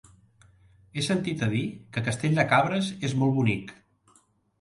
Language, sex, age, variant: Catalan, male, 60-69, Central